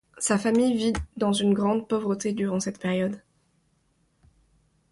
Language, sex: French, female